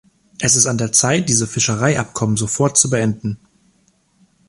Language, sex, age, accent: German, male, 19-29, Deutschland Deutsch